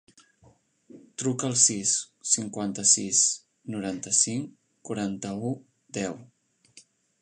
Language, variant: Catalan, Central